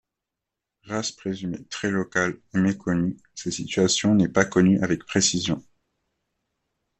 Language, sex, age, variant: French, male, 19-29, Français de métropole